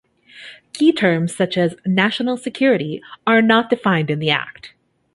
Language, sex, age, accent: English, female, 30-39, Canadian English